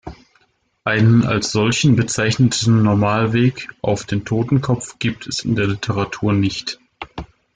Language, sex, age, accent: German, male, 30-39, Deutschland Deutsch